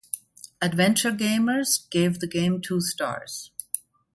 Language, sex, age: English, female, 50-59